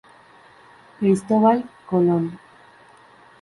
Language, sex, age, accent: Spanish, female, under 19, México